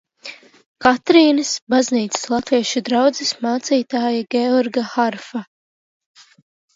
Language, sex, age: Latvian, female, under 19